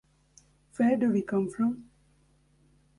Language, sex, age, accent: English, male, 19-29, United States English